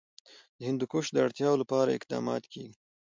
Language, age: Pashto, 19-29